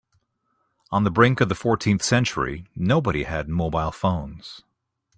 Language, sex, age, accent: English, male, 40-49, Canadian English